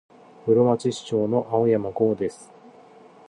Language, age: Japanese, 30-39